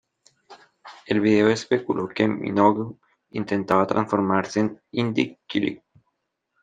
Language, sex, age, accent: Spanish, male, 19-29, Andino-Pacífico: Colombia, Perú, Ecuador, oeste de Bolivia y Venezuela andina